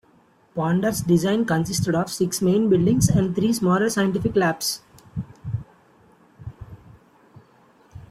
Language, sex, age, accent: English, male, 19-29, India and South Asia (India, Pakistan, Sri Lanka)